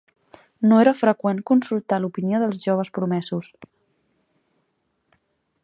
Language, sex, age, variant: Catalan, female, 19-29, Central